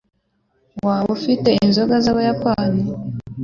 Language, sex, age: Kinyarwanda, female, 19-29